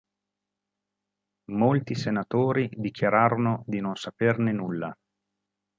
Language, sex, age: Italian, male, 50-59